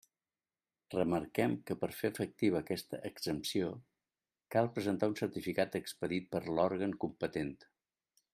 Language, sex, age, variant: Catalan, male, 60-69, Central